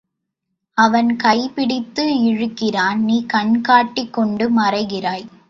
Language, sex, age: Tamil, female, under 19